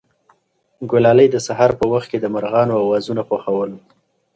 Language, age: Pashto, 19-29